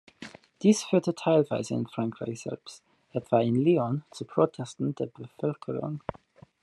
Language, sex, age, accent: German, male, 19-29, Britisches Deutsch